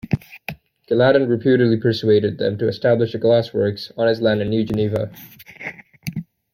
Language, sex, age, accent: English, male, 19-29, Canadian English